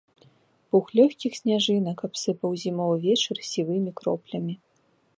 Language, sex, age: Belarusian, female, 19-29